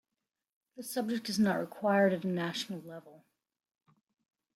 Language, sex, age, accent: English, female, 50-59, United States English